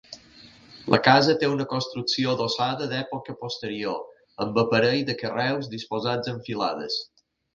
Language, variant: Catalan, Balear